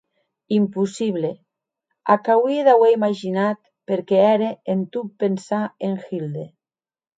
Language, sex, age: Occitan, female, 50-59